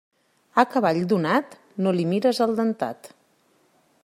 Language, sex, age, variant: Catalan, female, 40-49, Central